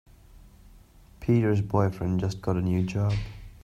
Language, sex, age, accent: English, male, 19-29, India and South Asia (India, Pakistan, Sri Lanka)